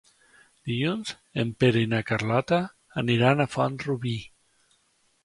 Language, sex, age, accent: Catalan, male, 30-39, valencià